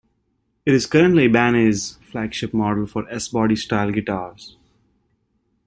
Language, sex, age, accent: English, male, 19-29, United States English